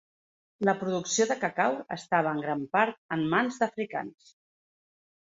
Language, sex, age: Catalan, female, 40-49